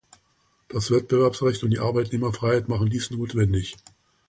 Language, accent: German, Deutschland Deutsch